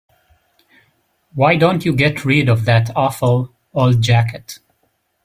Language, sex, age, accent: English, male, 30-39, United States English